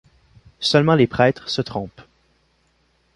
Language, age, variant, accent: French, 19-29, Français d'Amérique du Nord, Français du Canada